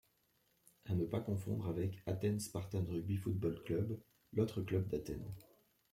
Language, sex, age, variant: French, male, 30-39, Français de métropole